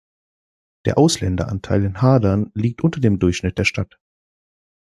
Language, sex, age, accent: German, male, 19-29, Deutschland Deutsch